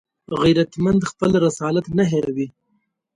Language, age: Pashto, 19-29